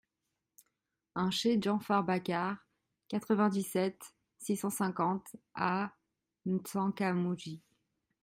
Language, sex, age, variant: French, female, 19-29, Français de métropole